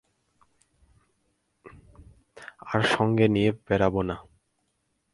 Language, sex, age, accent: Bengali, male, 19-29, প্রমিত; চলিত